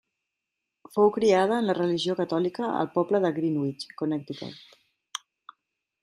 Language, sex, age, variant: Catalan, female, 50-59, Central